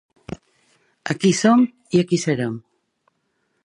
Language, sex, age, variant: Catalan, female, 40-49, Balear